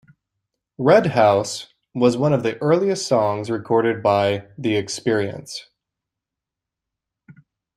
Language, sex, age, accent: English, male, 19-29, United States English